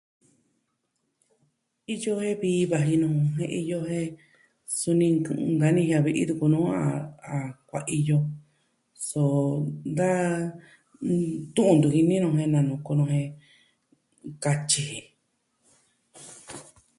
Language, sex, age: Southwestern Tlaxiaco Mixtec, female, 40-49